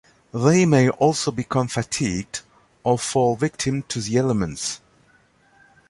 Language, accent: English, England English